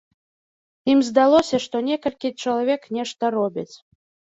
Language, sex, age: Belarusian, female, 19-29